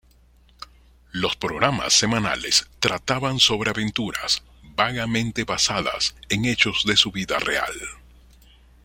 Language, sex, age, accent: Spanish, male, 50-59, Caribe: Cuba, Venezuela, Puerto Rico, República Dominicana, Panamá, Colombia caribeña, México caribeño, Costa del golfo de México